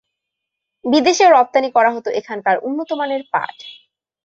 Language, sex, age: Bengali, female, 19-29